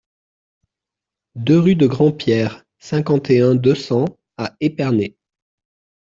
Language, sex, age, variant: French, male, 30-39, Français de métropole